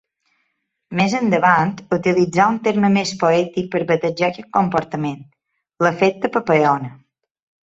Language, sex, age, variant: Catalan, female, 40-49, Balear